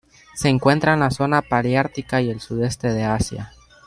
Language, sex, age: Spanish, male, 19-29